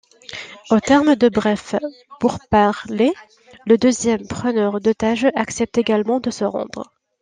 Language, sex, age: French, female, 19-29